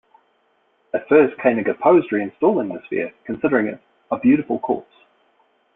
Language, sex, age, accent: English, male, 40-49, New Zealand English